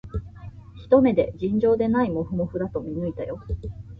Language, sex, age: Japanese, female, 19-29